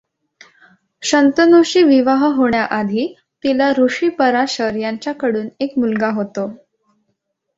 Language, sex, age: Marathi, female, under 19